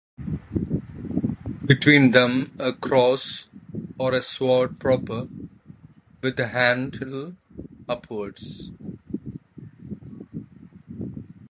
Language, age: English, 50-59